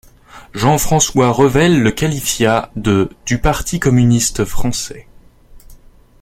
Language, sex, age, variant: French, male, 19-29, Français de métropole